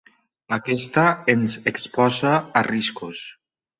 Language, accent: Catalan, valencià